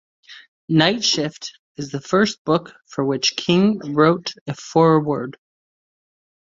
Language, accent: English, United States English